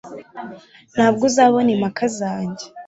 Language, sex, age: Kinyarwanda, female, 19-29